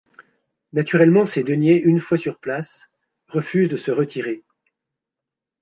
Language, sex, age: French, male, 60-69